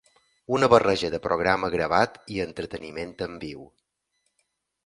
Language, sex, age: Catalan, male, 40-49